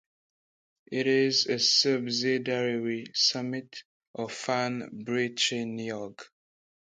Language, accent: English, Southern African (South Africa, Zimbabwe, Namibia)